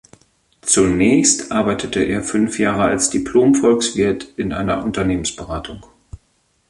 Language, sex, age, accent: German, male, 30-39, Deutschland Deutsch